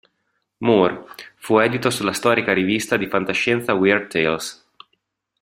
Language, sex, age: Italian, male, 30-39